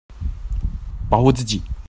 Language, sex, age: Chinese, male, 19-29